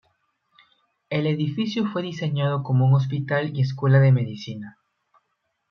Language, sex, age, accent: Spanish, male, 19-29, Andino-Pacífico: Colombia, Perú, Ecuador, oeste de Bolivia y Venezuela andina